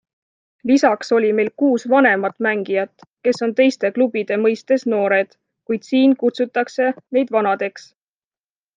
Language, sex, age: Estonian, female, 19-29